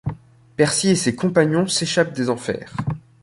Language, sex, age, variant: French, male, 19-29, Français de métropole